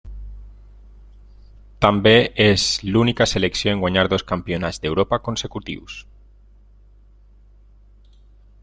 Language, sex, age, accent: Catalan, male, 40-49, valencià